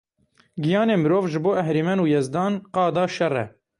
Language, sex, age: Kurdish, male, 30-39